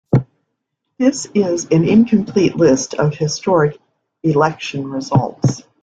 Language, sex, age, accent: English, female, 50-59, United States English